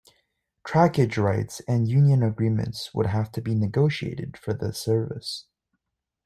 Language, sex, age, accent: English, male, 19-29, Canadian English